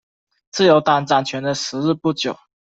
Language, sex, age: Chinese, male, 19-29